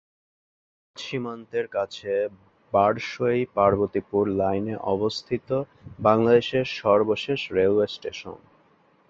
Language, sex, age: Bengali, male, 19-29